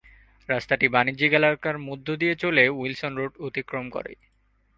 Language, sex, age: Bengali, male, 19-29